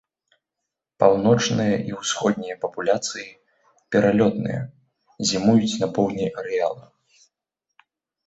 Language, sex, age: Belarusian, male, 30-39